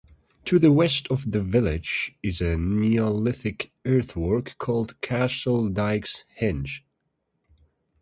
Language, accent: English, England English